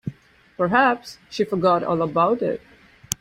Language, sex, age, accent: English, female, 19-29, India and South Asia (India, Pakistan, Sri Lanka)